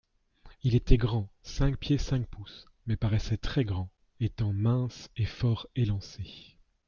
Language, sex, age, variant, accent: French, male, 30-39, Français d'Europe, Français de Belgique